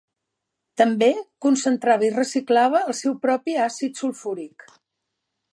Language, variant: Catalan, Central